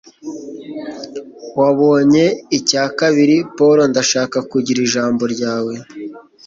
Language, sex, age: Kinyarwanda, male, 40-49